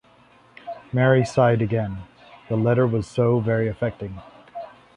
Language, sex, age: English, male, 30-39